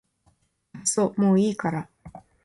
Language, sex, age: Japanese, female, 19-29